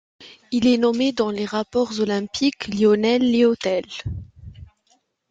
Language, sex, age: French, female, 19-29